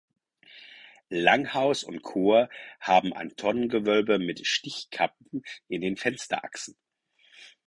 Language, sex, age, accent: German, male, 40-49, Deutschland Deutsch